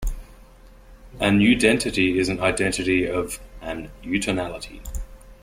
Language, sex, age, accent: English, male, 19-29, Australian English